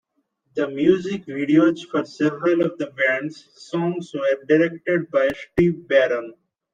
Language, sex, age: English, male, 19-29